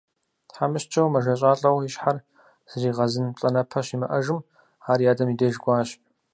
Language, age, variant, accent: Kabardian, 19-29, Адыгэбзэ (Къэбэрдей, Кирил, псоми зэдай), Джылэхъстэней (Gilahsteney)